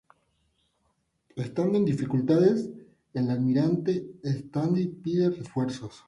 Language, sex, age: Spanish, male, 19-29